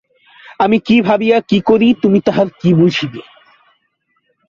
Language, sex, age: Bengali, male, 19-29